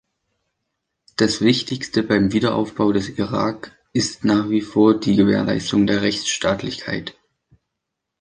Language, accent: German, Deutschland Deutsch